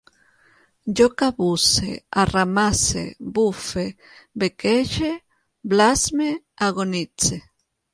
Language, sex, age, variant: Catalan, female, 40-49, Central